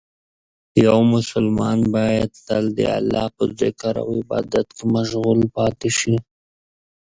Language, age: Pashto, 30-39